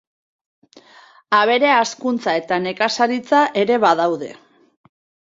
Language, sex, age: Basque, female, 40-49